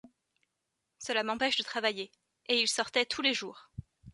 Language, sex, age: French, female, 19-29